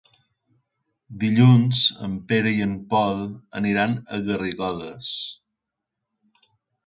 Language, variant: Catalan, Balear